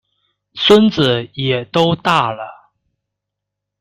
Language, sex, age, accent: Chinese, male, 19-29, 出生地：河北省